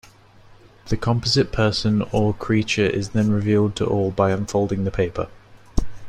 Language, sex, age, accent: English, male, under 19, England English